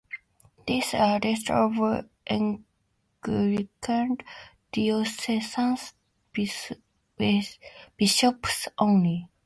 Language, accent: English, United States English